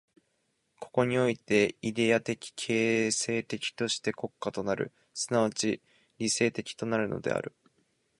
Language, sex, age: Japanese, male, 19-29